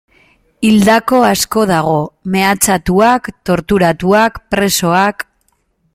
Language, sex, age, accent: Basque, female, 19-29, Mendebalekoa (Araba, Bizkaia, Gipuzkoako mendebaleko herri batzuk)